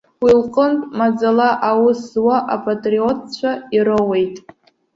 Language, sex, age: Abkhazian, female, under 19